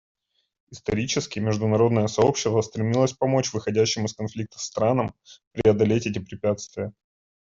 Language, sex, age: Russian, male, 30-39